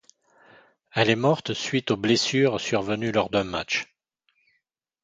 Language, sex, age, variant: French, male, 50-59, Français de métropole